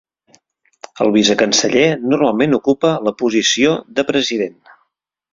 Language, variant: Catalan, Central